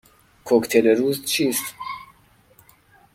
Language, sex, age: Persian, male, 19-29